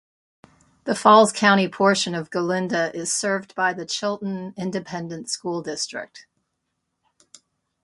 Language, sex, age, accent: English, female, 60-69, United States English